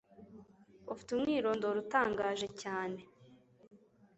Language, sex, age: Kinyarwanda, female, under 19